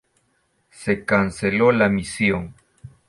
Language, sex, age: Spanish, male, 50-59